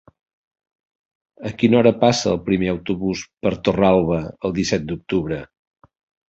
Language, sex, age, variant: Catalan, male, 60-69, Central